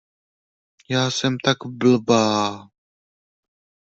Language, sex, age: Czech, male, 30-39